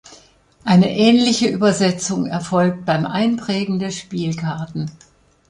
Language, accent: German, Deutschland Deutsch